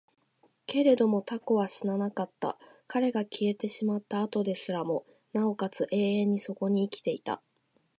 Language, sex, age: Japanese, female, 19-29